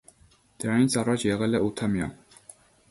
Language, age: Armenian, 19-29